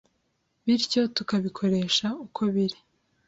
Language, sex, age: Kinyarwanda, female, 19-29